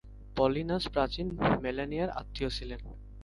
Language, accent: Bengali, Bangla